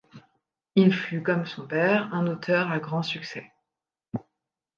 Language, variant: French, Français de métropole